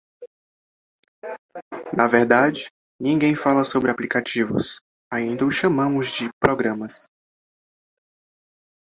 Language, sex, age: Portuguese, male, 19-29